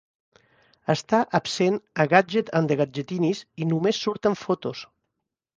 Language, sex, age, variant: Catalan, male, 50-59, Central